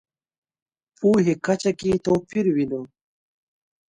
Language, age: Pashto, 19-29